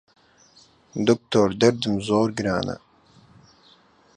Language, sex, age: Central Kurdish, male, 19-29